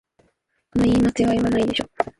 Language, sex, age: Japanese, female, 19-29